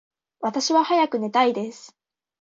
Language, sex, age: Japanese, female, 19-29